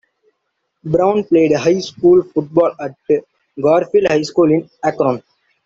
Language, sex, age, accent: English, male, 19-29, India and South Asia (India, Pakistan, Sri Lanka)